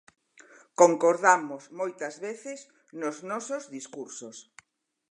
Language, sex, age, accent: Galician, female, 60-69, Normativo (estándar)